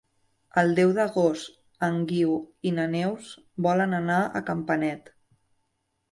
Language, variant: Catalan, Central